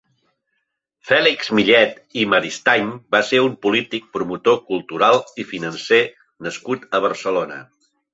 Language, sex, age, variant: Catalan, male, 60-69, Central